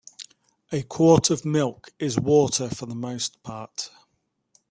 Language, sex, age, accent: English, male, 40-49, England English